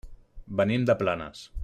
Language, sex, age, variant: Catalan, male, 40-49, Central